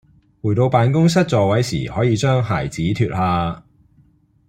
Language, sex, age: Cantonese, male, 30-39